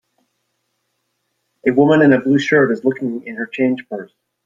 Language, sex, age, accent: English, male, 40-49, United States English